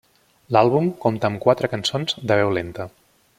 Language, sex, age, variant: Catalan, male, 40-49, Central